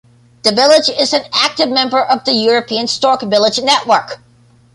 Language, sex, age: English, male, 19-29